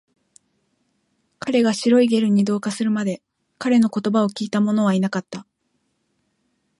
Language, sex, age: Japanese, female, 19-29